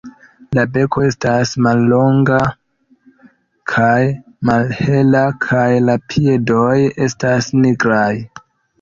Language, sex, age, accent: Esperanto, male, 19-29, Internacia